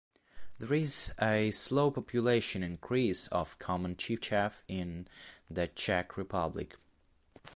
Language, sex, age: English, male, under 19